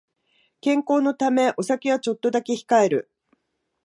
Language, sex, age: Japanese, female, 50-59